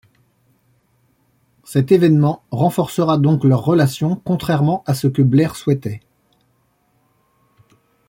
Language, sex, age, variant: French, male, 40-49, Français de métropole